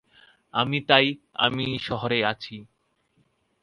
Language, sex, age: Bengali, male, 19-29